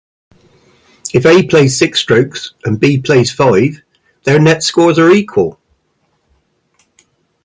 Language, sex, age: English, male, 50-59